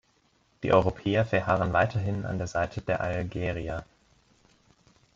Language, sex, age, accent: German, male, 19-29, Deutschland Deutsch